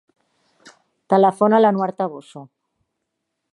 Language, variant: Catalan, Central